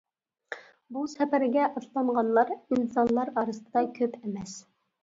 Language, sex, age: Uyghur, female, 19-29